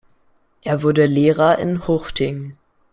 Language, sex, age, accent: German, male, under 19, Deutschland Deutsch